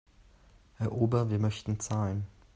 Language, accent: German, Deutschland Deutsch